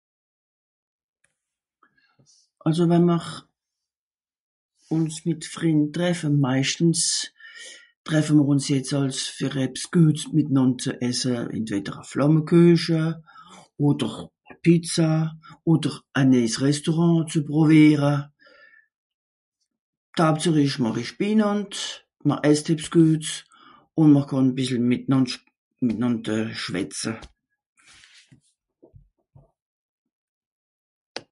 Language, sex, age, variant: Swiss German, female, 60-69, Nordniederàlemmànisch (Rishoffe, Zàwere, Bùsswìller, Hawenau, Brüemt, Stroossbùri, Molse, Dàmbàch, Schlettstàtt, Pfàlzbùri usw.)